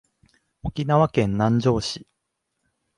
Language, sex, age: Japanese, male, 19-29